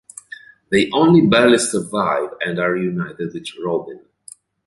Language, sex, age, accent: English, male, 30-39, United States English